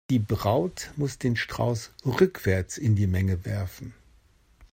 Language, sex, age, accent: German, male, 60-69, Deutschland Deutsch